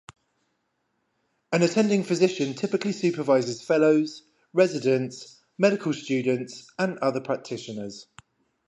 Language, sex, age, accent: English, male, 30-39, England English